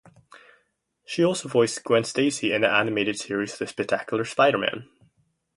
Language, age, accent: English, 19-29, United States English